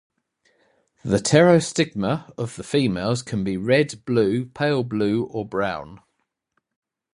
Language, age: English, 40-49